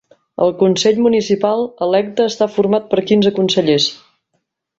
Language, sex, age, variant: Catalan, female, 40-49, Central